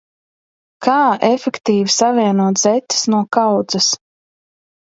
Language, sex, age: Latvian, female, 30-39